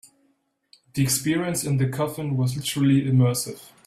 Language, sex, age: English, male, 19-29